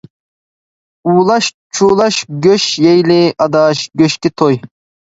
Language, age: Uyghur, 19-29